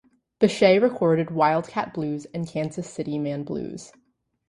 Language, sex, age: English, female, 19-29